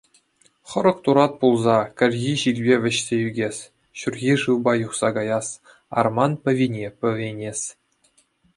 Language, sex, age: Chuvash, male, 19-29